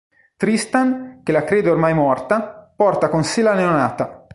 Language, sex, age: Italian, male, 40-49